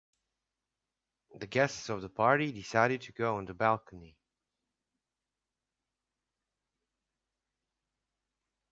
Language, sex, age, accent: English, male, 30-39, United States English